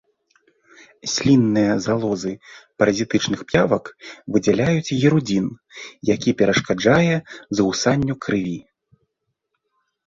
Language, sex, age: Belarusian, male, 40-49